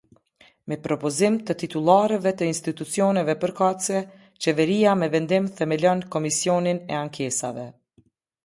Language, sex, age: Albanian, female, 30-39